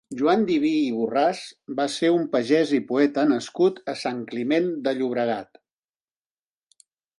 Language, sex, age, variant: Catalan, male, 60-69, Central